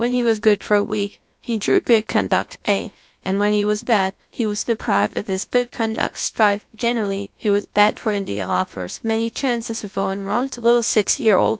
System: TTS, GlowTTS